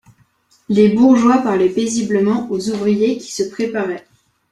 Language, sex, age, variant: French, male, under 19, Français de métropole